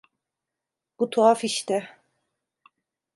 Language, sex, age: Turkish, female, 40-49